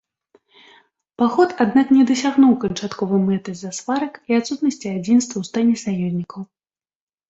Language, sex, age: Belarusian, female, 30-39